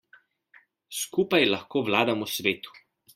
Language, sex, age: Slovenian, male, 19-29